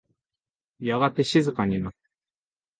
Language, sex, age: Japanese, male, under 19